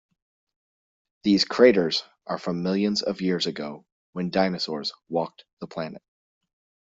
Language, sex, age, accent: English, male, 30-39, United States English